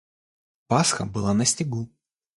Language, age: Russian, 19-29